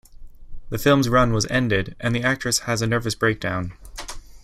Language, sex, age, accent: English, male, 30-39, Canadian English